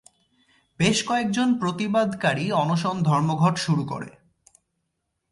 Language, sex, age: Bengali, male, 19-29